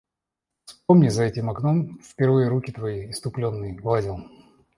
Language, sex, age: Russian, male, 40-49